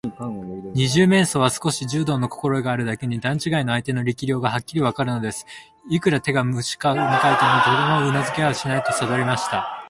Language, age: Japanese, 19-29